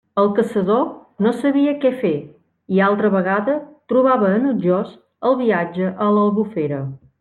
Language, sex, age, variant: Catalan, female, 30-39, Central